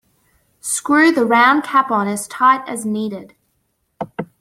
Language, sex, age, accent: English, female, 19-29, Australian English